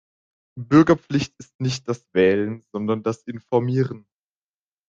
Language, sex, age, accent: German, male, under 19, Deutschland Deutsch